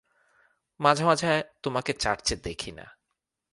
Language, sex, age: Bengali, male, 30-39